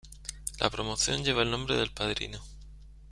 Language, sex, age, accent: Spanish, male, 40-49, España: Sur peninsular (Andalucia, Extremadura, Murcia)